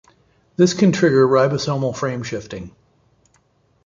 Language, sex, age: English, male, 40-49